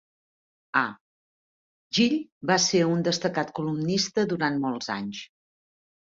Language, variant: Catalan, Central